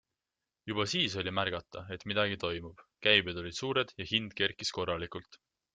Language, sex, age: Estonian, male, 19-29